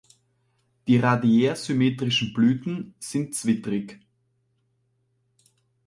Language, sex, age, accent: German, male, 19-29, Österreichisches Deutsch